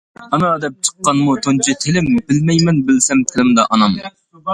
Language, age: Uyghur, 19-29